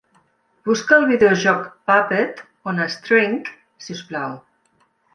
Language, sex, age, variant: Catalan, female, 50-59, Central